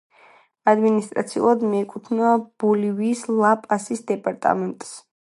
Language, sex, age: Georgian, female, 19-29